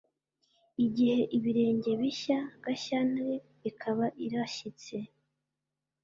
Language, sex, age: Kinyarwanda, female, under 19